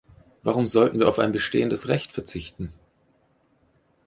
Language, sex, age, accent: German, male, 30-39, Deutschland Deutsch